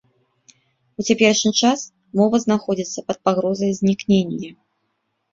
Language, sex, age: Belarusian, female, 40-49